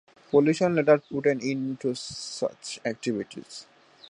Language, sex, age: English, male, 19-29